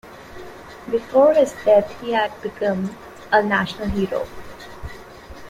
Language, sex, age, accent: English, female, 19-29, India and South Asia (India, Pakistan, Sri Lanka)